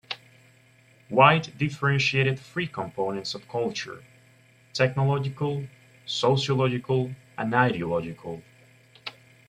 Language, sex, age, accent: English, male, 19-29, United States English